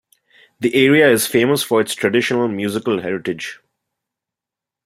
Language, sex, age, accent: English, male, 19-29, India and South Asia (India, Pakistan, Sri Lanka)